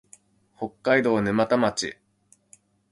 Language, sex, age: Japanese, male, 30-39